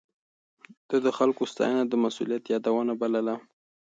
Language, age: Pashto, 19-29